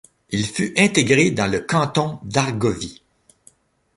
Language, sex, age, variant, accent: French, male, 60-69, Français d'Amérique du Nord, Français du Canada